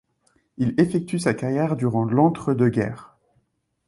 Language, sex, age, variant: French, male, 19-29, Français de métropole